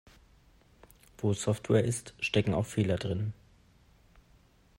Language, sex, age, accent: German, male, 19-29, Deutschland Deutsch